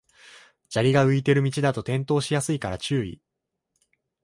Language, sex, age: Japanese, male, 19-29